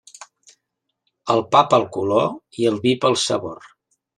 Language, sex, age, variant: Catalan, male, 60-69, Central